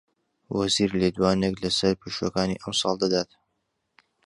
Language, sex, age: Central Kurdish, male, 30-39